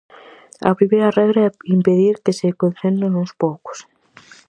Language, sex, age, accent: Galician, female, under 19, Atlántico (seseo e gheada)